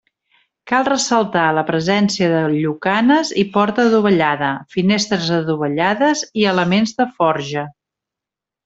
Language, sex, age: Catalan, female, 50-59